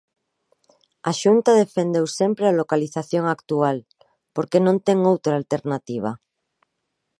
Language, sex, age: Galician, female, 40-49